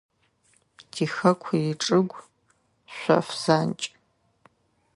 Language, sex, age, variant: Adyghe, female, 30-39, Адыгабзэ (Кирил, пстэумэ зэдыряе)